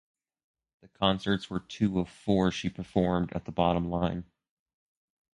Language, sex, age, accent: English, male, 30-39, United States English